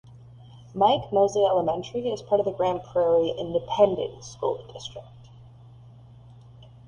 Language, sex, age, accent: English, female, 19-29, United States English